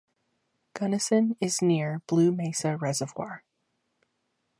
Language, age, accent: English, 19-29, United States English